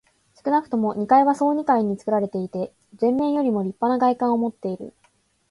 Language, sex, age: Japanese, female, 19-29